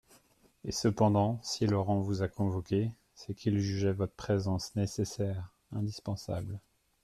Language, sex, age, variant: French, male, 30-39, Français de métropole